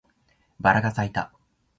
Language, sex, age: Japanese, male, 19-29